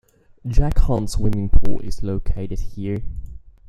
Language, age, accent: English, 19-29, England English